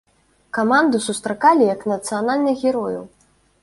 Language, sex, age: Belarusian, female, 19-29